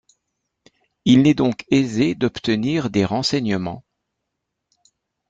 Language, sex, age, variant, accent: French, male, 60-69, Français d'Europe, Français de Belgique